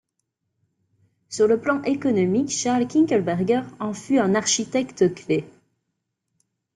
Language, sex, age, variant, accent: French, female, 30-39, Français d'Europe, Français de Belgique